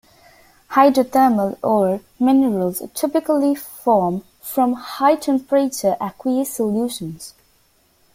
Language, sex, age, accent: English, female, under 19, United States English